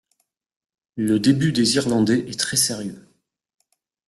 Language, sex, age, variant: French, male, 40-49, Français de métropole